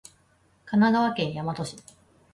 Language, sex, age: Japanese, female, 30-39